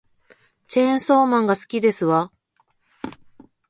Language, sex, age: Japanese, female, 40-49